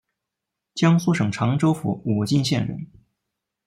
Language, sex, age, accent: Chinese, male, 19-29, 出生地：四川省